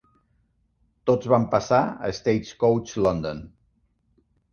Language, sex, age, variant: Catalan, male, 40-49, Central